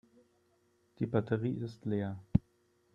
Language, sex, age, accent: German, male, 30-39, Deutschland Deutsch